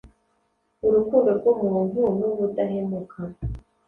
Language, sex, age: Kinyarwanda, female, 30-39